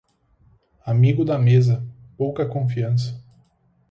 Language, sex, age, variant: Portuguese, male, 19-29, Portuguese (Brasil)